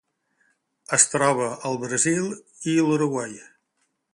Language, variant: Catalan, Balear